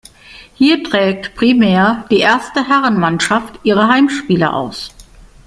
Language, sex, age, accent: German, female, 50-59, Deutschland Deutsch